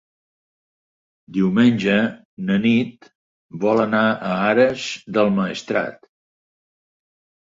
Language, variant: Catalan, Septentrional